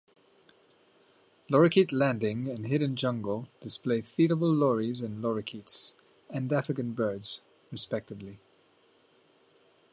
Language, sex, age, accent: English, male, 40-49, England English